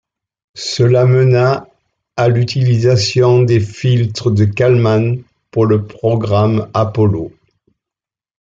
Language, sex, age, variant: French, male, 70-79, Français de métropole